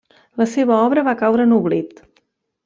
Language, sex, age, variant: Catalan, female, 40-49, Central